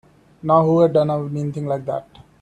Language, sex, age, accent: English, male, 19-29, India and South Asia (India, Pakistan, Sri Lanka)